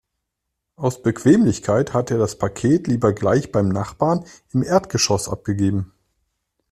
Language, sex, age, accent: German, male, 30-39, Deutschland Deutsch